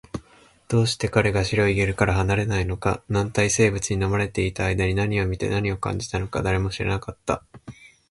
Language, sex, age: Japanese, male, 19-29